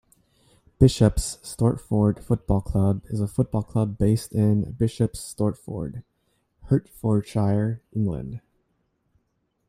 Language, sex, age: English, male, 30-39